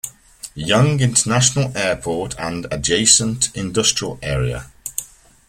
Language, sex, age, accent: English, male, 50-59, England English